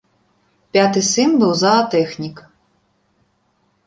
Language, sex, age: Belarusian, female, 19-29